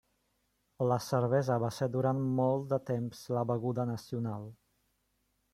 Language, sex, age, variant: Catalan, male, 30-39, Central